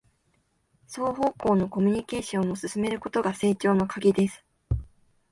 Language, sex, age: Japanese, female, 19-29